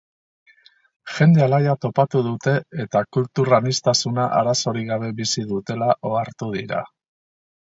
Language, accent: Basque, Mendebalekoa (Araba, Bizkaia, Gipuzkoako mendebaleko herri batzuk)